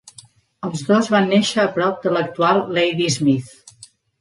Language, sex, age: Catalan, female, 50-59